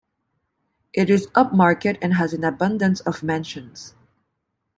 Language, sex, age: English, female, 30-39